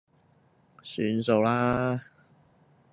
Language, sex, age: Cantonese, male, 19-29